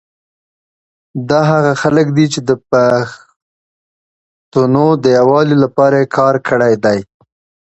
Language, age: Pashto, 30-39